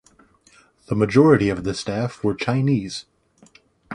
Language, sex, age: English, male, 19-29